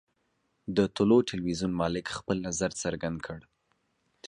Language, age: Pashto, 19-29